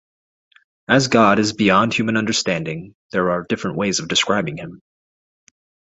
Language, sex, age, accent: English, male, 30-39, United States English